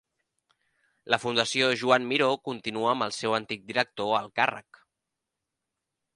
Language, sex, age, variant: Catalan, male, 19-29, Central